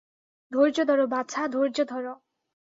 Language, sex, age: Bengali, female, 19-29